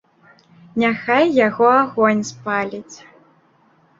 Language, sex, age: Belarusian, female, 19-29